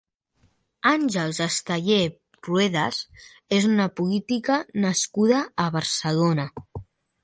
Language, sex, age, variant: Catalan, male, under 19, Central